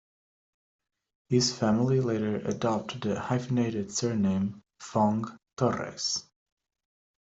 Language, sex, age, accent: English, male, 30-39, United States English